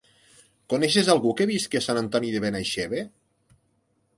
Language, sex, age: Catalan, male, 40-49